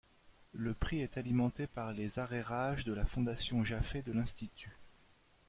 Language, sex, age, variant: French, male, 30-39, Français de métropole